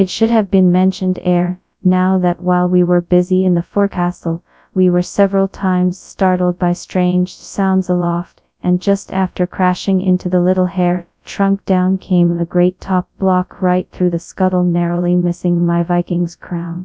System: TTS, FastPitch